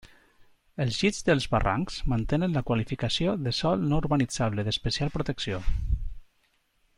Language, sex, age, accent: Catalan, male, 40-49, valencià